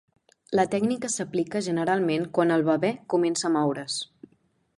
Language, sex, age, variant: Catalan, female, 19-29, Central